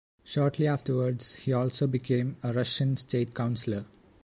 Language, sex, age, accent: English, male, under 19, India and South Asia (India, Pakistan, Sri Lanka)